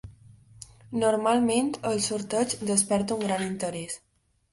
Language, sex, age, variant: Catalan, female, under 19, Balear